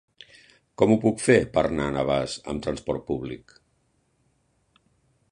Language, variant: Catalan, Central